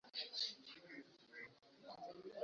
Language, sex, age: Swahili, male, 19-29